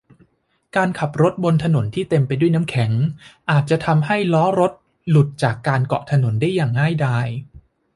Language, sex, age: Thai, male, 19-29